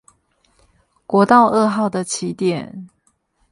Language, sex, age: Chinese, female, 30-39